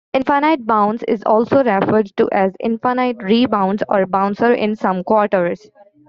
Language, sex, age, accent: English, female, 19-29, United States English